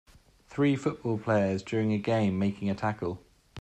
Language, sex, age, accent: English, male, 30-39, England English